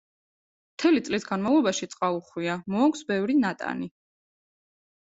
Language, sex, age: Georgian, female, 19-29